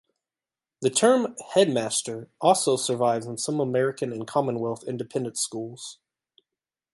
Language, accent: English, United States English